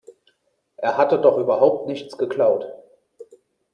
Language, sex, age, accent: German, male, 30-39, Deutschland Deutsch